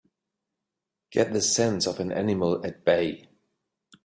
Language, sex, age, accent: English, male, 50-59, England English